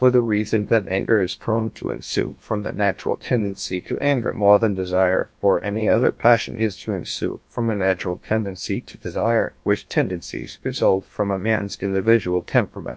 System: TTS, GlowTTS